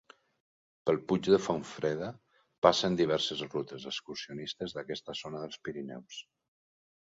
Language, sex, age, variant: Catalan, male, 60-69, Central